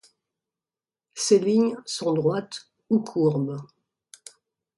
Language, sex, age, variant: French, female, 50-59, Français de métropole